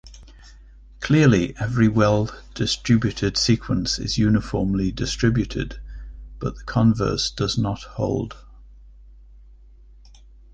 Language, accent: English, England English